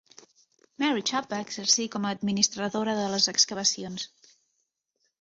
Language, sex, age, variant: Catalan, female, 30-39, Central